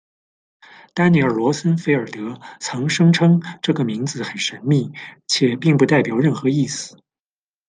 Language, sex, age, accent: Chinese, male, 30-39, 出生地：山东省